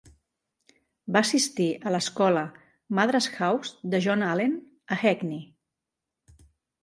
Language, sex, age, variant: Catalan, female, 50-59, Central